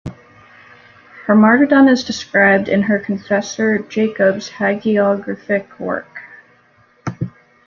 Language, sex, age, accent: English, female, 19-29, United States English